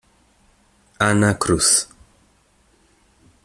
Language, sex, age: Italian, male, 19-29